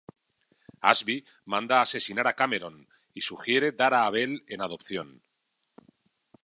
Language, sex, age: Spanish, male, 40-49